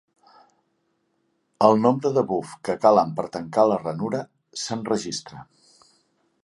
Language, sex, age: Catalan, male, 50-59